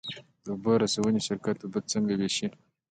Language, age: Pashto, 19-29